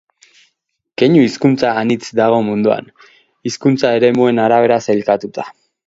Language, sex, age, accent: Basque, male, 30-39, Erdialdekoa edo Nafarra (Gipuzkoa, Nafarroa)